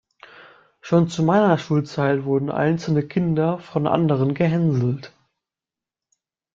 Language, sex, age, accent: German, male, under 19, Deutschland Deutsch